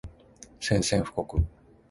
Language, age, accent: Japanese, 30-39, 関西